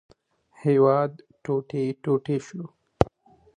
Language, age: Pashto, 19-29